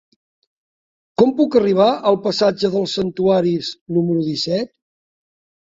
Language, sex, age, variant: Catalan, male, 60-69, Septentrional